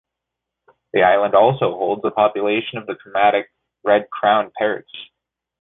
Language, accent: English, United States English